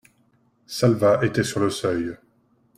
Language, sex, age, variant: French, male, 19-29, Français de métropole